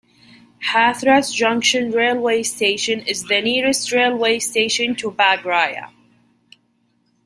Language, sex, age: English, female, 19-29